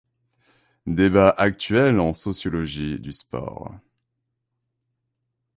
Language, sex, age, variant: French, male, 19-29, Français de métropole